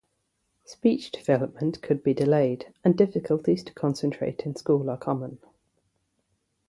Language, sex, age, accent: English, female, 30-39, England English; yorkshire